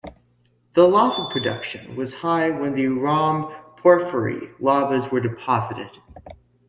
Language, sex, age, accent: English, male, under 19, United States English